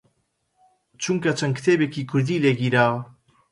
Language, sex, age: Central Kurdish, male, 19-29